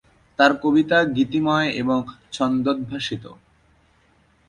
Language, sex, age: Bengali, male, 19-29